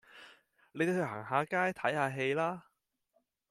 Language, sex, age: Cantonese, male, 19-29